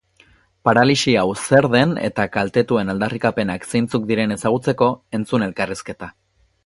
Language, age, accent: Basque, 19-29, Erdialdekoa edo Nafarra (Gipuzkoa, Nafarroa)